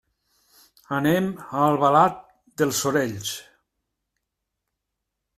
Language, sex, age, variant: Catalan, male, 70-79, Central